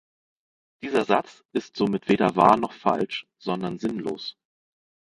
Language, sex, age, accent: German, male, 40-49, Deutschland Deutsch